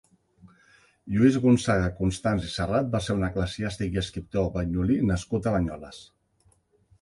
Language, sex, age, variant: Catalan, male, 50-59, Central